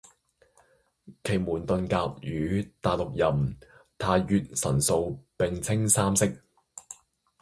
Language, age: Cantonese, 19-29